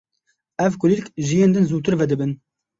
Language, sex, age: Kurdish, male, 19-29